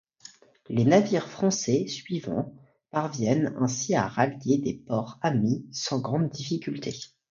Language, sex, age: French, male, under 19